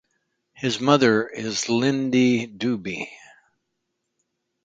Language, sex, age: English, male, 60-69